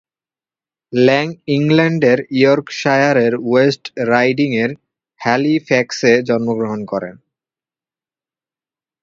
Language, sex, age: Bengali, male, 19-29